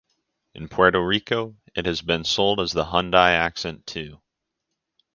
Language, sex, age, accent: English, male, 19-29, United States English